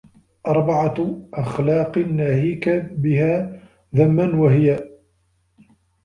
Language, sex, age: Arabic, male, 30-39